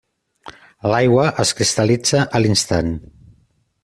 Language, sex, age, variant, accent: Catalan, male, 50-59, Central, central